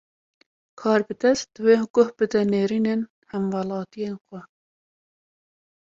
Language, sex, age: Kurdish, female, 19-29